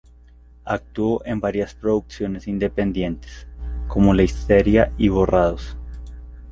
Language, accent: Spanish, Andino-Pacífico: Colombia, Perú, Ecuador, oeste de Bolivia y Venezuela andina